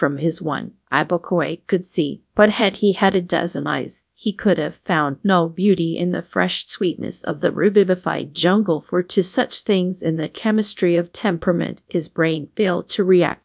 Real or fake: fake